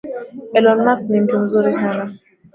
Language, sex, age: Swahili, female, 19-29